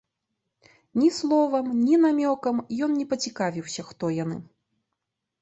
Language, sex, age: Belarusian, female, 19-29